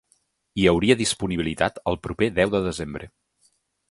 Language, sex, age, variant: Catalan, male, 30-39, Nord-Occidental